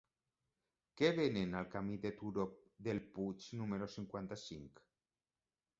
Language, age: Catalan, 40-49